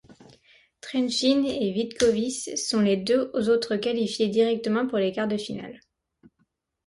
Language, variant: French, Français de métropole